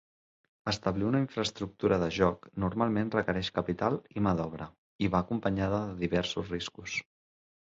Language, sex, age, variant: Catalan, male, 30-39, Central